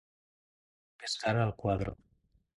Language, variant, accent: Catalan, Nord-Occidental, nord-occidental